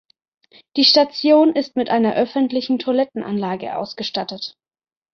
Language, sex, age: German, female, 30-39